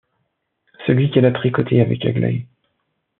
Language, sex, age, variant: French, male, 40-49, Français de métropole